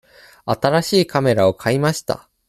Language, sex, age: Japanese, male, 19-29